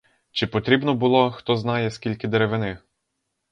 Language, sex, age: Ukrainian, male, 19-29